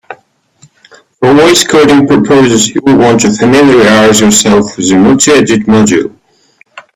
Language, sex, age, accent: English, male, 19-29, United States English